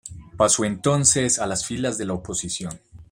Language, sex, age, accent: Spanish, male, 19-29, Caribe: Cuba, Venezuela, Puerto Rico, República Dominicana, Panamá, Colombia caribeña, México caribeño, Costa del golfo de México